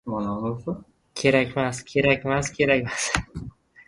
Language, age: Uzbek, 19-29